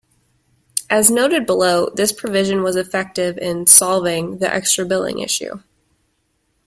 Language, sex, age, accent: English, female, 19-29, United States English